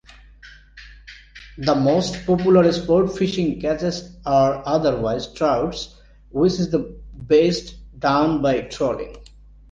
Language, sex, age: English, male, 30-39